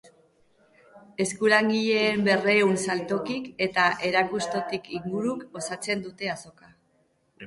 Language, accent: Basque, Erdialdekoa edo Nafarra (Gipuzkoa, Nafarroa)